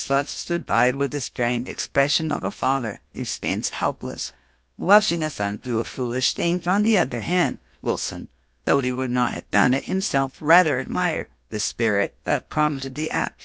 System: TTS, GlowTTS